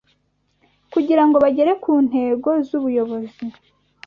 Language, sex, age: Kinyarwanda, female, 19-29